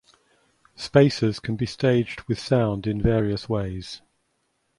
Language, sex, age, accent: English, male, 60-69, England English